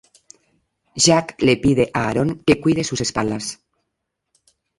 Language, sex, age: Spanish, female, 50-59